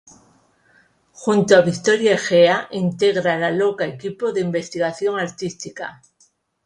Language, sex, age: Spanish, female, 50-59